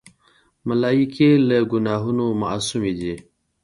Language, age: Pashto, 30-39